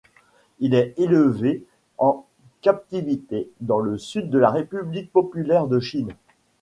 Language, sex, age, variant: French, male, 40-49, Français de métropole